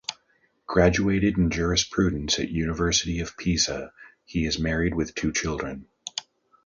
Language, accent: English, United States English